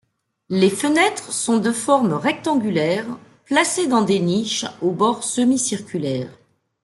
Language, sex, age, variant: French, female, 40-49, Français de métropole